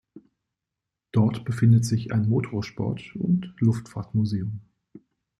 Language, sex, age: German, male, 30-39